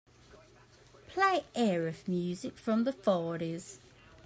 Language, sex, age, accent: English, female, 30-39, United States English